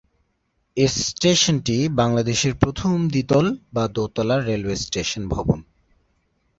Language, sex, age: Bengali, male, 19-29